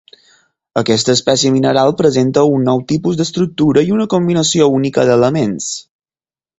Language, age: Catalan, 19-29